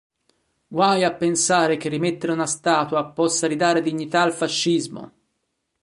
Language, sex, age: Italian, male, 40-49